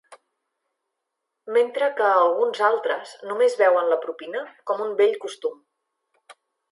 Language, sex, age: Catalan, female, 40-49